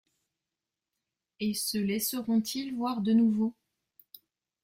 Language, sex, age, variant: French, female, 40-49, Français de métropole